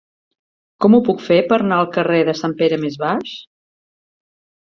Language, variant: Catalan, Central